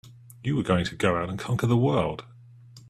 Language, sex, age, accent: English, male, 30-39, England English